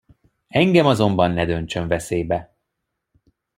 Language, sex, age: Hungarian, male, 30-39